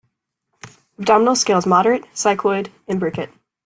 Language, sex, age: English, female, under 19